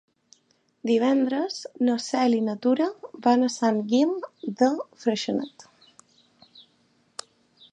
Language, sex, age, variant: Catalan, female, 19-29, Balear